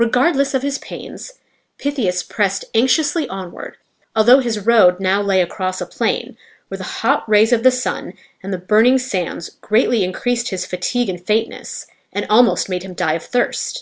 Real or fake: real